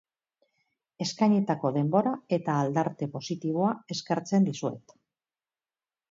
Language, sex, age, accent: Basque, female, 50-59, Mendebalekoa (Araba, Bizkaia, Gipuzkoako mendebaleko herri batzuk)